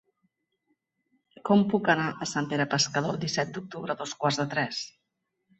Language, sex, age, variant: Catalan, female, 50-59, Central